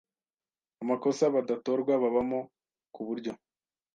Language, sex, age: Kinyarwanda, male, 19-29